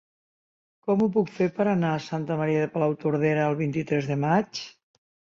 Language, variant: Catalan, Septentrional